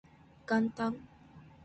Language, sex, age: Japanese, female, 19-29